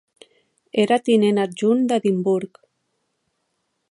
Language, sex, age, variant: Catalan, female, 40-49, Central